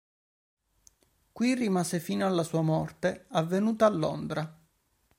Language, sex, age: Italian, male, 30-39